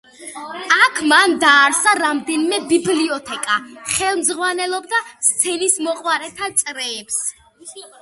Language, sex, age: Georgian, female, under 19